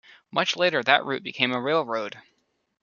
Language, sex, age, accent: English, male, under 19, United States English